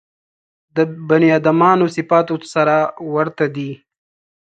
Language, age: Pashto, 30-39